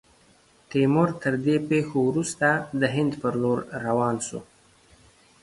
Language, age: Pashto, 30-39